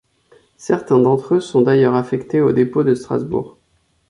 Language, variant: French, Français de métropole